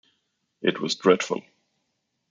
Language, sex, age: English, male, 40-49